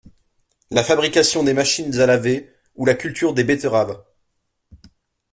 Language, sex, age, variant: French, male, 19-29, Français de métropole